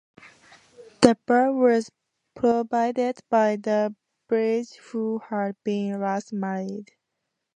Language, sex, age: English, female, 19-29